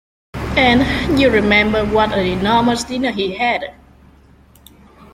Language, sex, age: English, female, 19-29